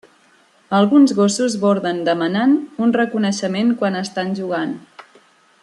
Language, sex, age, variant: Catalan, female, 30-39, Central